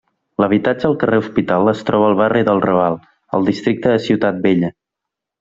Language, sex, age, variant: Catalan, male, 19-29, Central